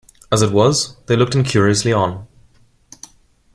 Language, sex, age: English, male, 19-29